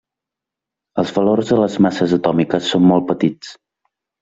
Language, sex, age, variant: Catalan, male, 19-29, Central